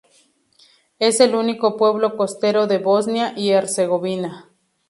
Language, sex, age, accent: Spanish, female, 30-39, México